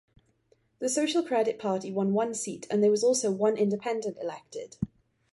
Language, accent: English, Welsh English